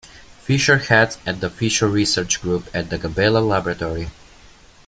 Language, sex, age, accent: English, male, 19-29, United States English